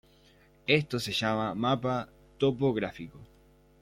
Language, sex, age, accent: Spanish, male, under 19, Rioplatense: Argentina, Uruguay, este de Bolivia, Paraguay